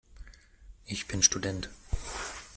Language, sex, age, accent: German, male, 30-39, Deutschland Deutsch